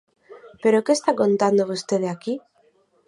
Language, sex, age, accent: Galician, female, 30-39, Atlántico (seseo e gheada)